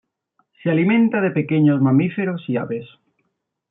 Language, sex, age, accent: Spanish, male, 40-49, España: Norte peninsular (Asturias, Castilla y León, Cantabria, País Vasco, Navarra, Aragón, La Rioja, Guadalajara, Cuenca)